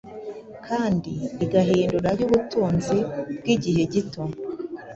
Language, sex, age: Kinyarwanda, female, 40-49